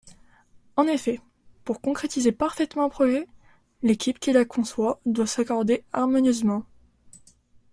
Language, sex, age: French, female, 19-29